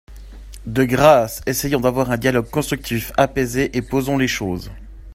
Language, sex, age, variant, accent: French, male, 19-29, Français d'Europe, Français de Suisse